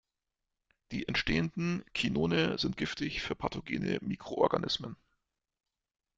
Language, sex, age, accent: German, male, 30-39, Deutschland Deutsch